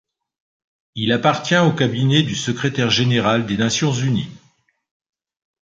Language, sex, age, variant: French, male, 50-59, Français de métropole